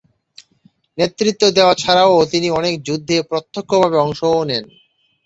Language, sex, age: Bengali, male, 30-39